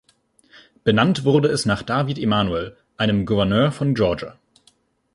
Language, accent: German, Deutschland Deutsch